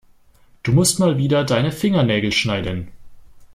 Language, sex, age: German, female, 19-29